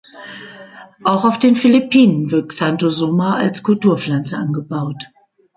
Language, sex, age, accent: German, female, 50-59, Deutschland Deutsch